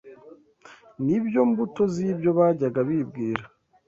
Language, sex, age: Kinyarwanda, male, 19-29